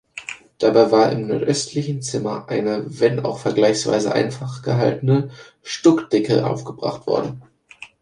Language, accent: German, Deutschland Deutsch